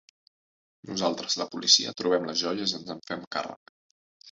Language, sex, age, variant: Catalan, male, 30-39, Central